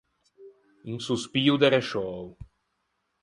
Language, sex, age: Ligurian, male, 30-39